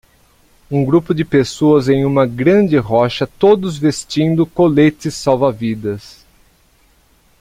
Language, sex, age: Portuguese, male, 30-39